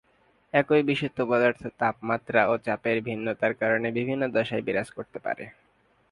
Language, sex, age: Bengali, male, 19-29